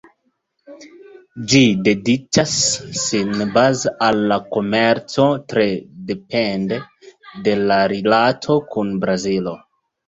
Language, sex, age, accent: Esperanto, male, 19-29, Internacia